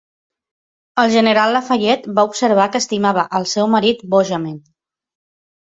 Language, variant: Catalan, Central